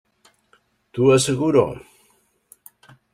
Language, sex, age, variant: Catalan, male, 19-29, Nord-Occidental